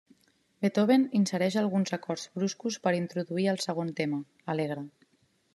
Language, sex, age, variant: Catalan, female, 30-39, Central